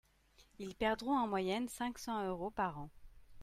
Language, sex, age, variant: French, female, 30-39, Français de métropole